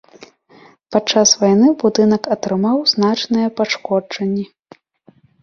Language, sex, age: Belarusian, female, 19-29